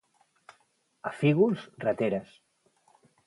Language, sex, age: Catalan, male, 50-59